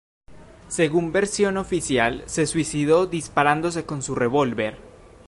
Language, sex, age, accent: Spanish, male, under 19, Andino-Pacífico: Colombia, Perú, Ecuador, oeste de Bolivia y Venezuela andina